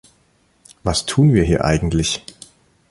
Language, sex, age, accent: German, male, 30-39, Deutschland Deutsch